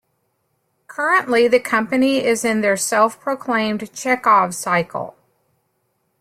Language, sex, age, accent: English, female, 50-59, United States English